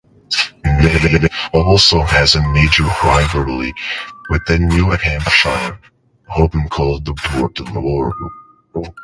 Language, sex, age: English, male, 40-49